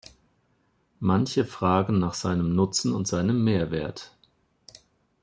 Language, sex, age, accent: German, male, 40-49, Deutschland Deutsch